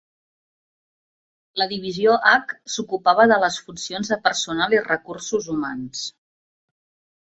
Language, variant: Catalan, Central